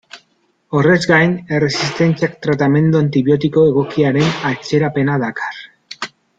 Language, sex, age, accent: Basque, male, 30-39, Mendebalekoa (Araba, Bizkaia, Gipuzkoako mendebaleko herri batzuk)